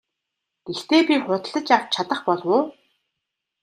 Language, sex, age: Mongolian, female, 30-39